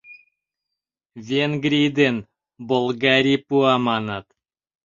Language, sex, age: Mari, male, 30-39